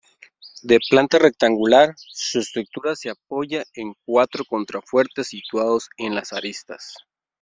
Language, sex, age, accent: Spanish, male, 30-39, América central